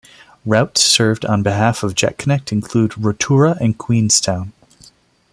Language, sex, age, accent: English, male, 30-39, United States English